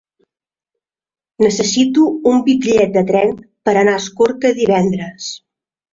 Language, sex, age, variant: Catalan, female, 40-49, Central